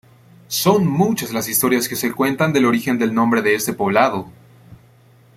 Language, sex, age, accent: Spanish, male, 19-29, América central